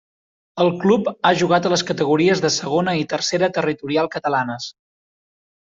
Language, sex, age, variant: Catalan, male, 19-29, Central